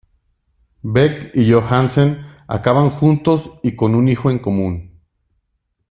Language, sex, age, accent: Spanish, male, 40-49, México